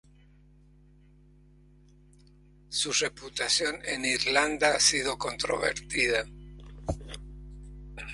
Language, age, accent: Spanish, 19-29, Rioplatense: Argentina, Uruguay, este de Bolivia, Paraguay